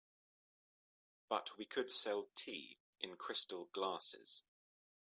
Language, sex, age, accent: English, male, 19-29, England English